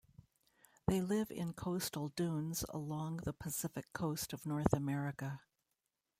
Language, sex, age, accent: English, female, 60-69, United States English